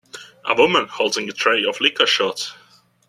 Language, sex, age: English, male, 19-29